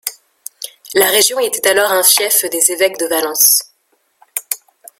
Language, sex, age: French, female, 19-29